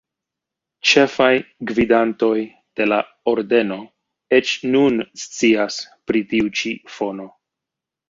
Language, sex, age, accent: Esperanto, male, 30-39, Internacia